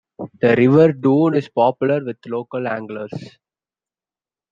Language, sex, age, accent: English, male, 19-29, India and South Asia (India, Pakistan, Sri Lanka)